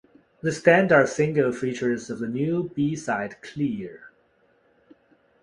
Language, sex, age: English, male, 30-39